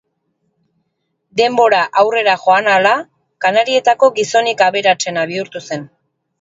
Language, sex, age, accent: Basque, female, 40-49, Erdialdekoa edo Nafarra (Gipuzkoa, Nafarroa)